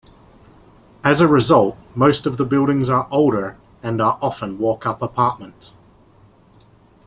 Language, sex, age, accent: English, male, 30-39, Australian English